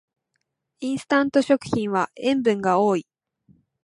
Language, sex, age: Japanese, female, 19-29